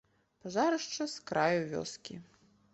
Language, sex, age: Belarusian, female, 40-49